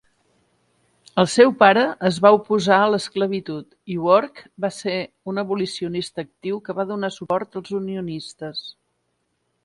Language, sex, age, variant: Catalan, female, 50-59, Central